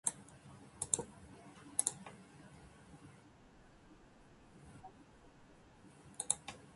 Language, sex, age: Japanese, female, 40-49